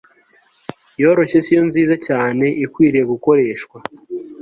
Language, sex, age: Kinyarwanda, male, 19-29